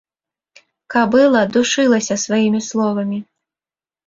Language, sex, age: Belarusian, female, 19-29